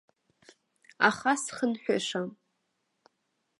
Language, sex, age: Abkhazian, female, under 19